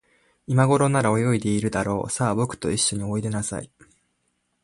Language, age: Japanese, 19-29